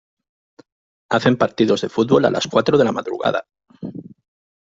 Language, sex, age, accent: Spanish, male, 40-49, España: Norte peninsular (Asturias, Castilla y León, Cantabria, País Vasco, Navarra, Aragón, La Rioja, Guadalajara, Cuenca)